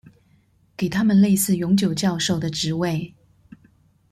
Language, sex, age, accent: Chinese, female, 40-49, 出生地：臺北市